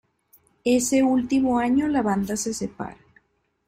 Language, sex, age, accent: Spanish, female, 19-29, México